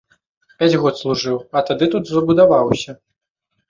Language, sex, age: Belarusian, male, under 19